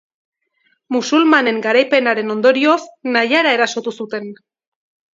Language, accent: Basque, Erdialdekoa edo Nafarra (Gipuzkoa, Nafarroa)